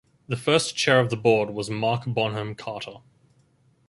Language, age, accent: English, 19-29, Australian English